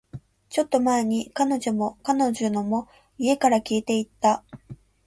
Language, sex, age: Japanese, female, 19-29